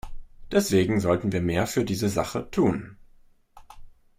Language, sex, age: German, male, 30-39